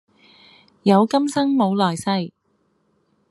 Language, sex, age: Cantonese, female, 30-39